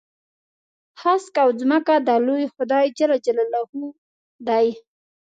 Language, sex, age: Pashto, female, 30-39